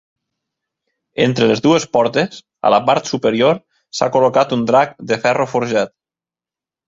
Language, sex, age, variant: Catalan, male, 30-39, Nord-Occidental